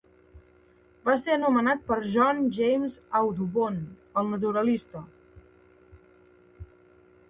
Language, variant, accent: Catalan, Central, central